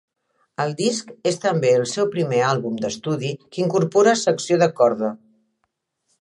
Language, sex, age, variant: Catalan, female, 60-69, Central